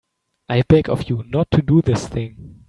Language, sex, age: English, male, 19-29